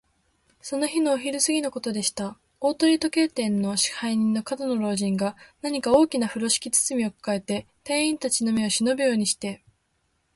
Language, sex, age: Japanese, female, 19-29